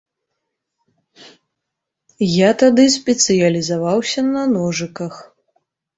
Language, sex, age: Belarusian, female, under 19